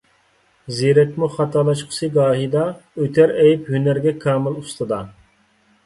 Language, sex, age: Uyghur, male, 30-39